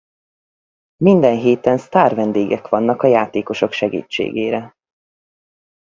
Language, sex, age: Hungarian, male, 30-39